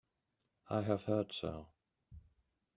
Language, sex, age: English, male, 19-29